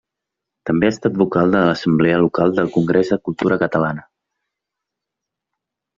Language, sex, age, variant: Catalan, male, 19-29, Central